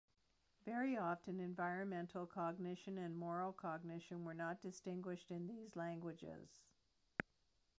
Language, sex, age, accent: English, female, 60-69, Canadian English